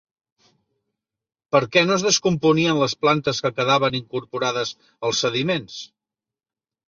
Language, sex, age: Catalan, male, 50-59